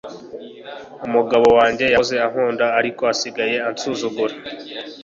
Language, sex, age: Kinyarwanda, male, 19-29